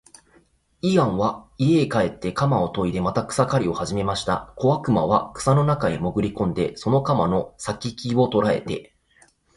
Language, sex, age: Japanese, male, 19-29